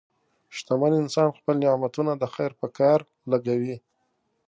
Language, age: Pashto, 30-39